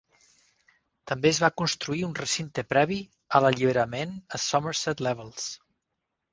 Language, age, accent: Catalan, 50-59, Tortosí